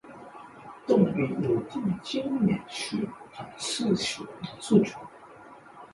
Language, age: Chinese, 30-39